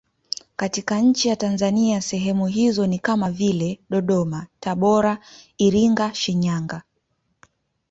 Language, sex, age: Swahili, female, 19-29